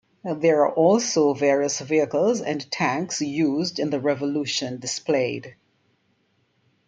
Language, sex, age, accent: English, female, 60-69, West Indies and Bermuda (Bahamas, Bermuda, Jamaica, Trinidad)